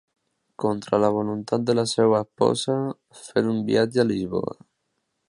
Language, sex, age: Catalan, male, under 19